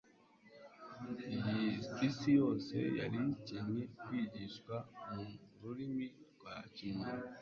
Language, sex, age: Kinyarwanda, male, 30-39